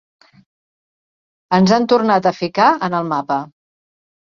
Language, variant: Catalan, Central